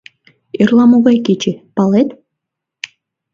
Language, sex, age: Mari, female, under 19